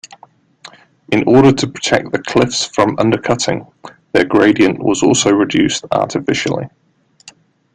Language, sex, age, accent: English, male, 30-39, England English